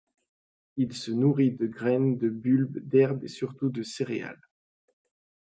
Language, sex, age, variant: French, male, 30-39, Français de métropole